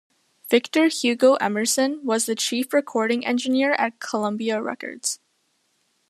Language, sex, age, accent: English, female, under 19, United States English